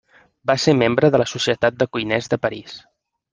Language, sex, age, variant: Catalan, male, 30-39, Central